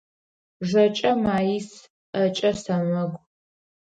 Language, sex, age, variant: Adyghe, female, 19-29, Адыгабзэ (Кирил, пстэумэ зэдыряе)